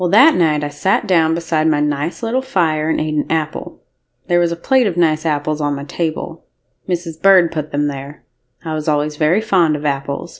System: none